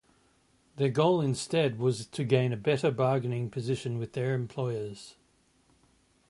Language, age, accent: English, 40-49, Australian English